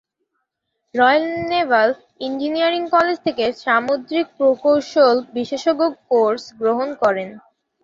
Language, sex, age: Bengali, female, 30-39